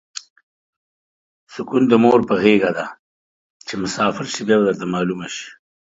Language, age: Pashto, 50-59